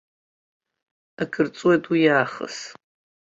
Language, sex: Abkhazian, female